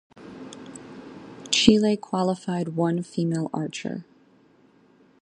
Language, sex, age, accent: English, female, 30-39, United States English